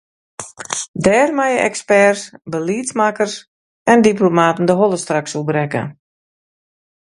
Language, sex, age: Western Frisian, female, 50-59